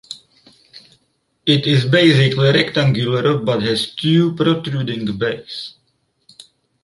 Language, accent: English, United States English; England English